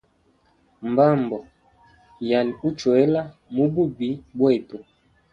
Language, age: Hemba, 19-29